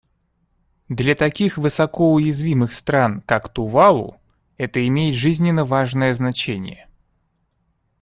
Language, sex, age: Russian, male, 19-29